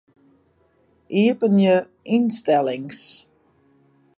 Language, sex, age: Western Frisian, female, 50-59